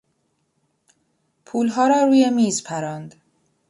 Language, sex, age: Persian, female, 19-29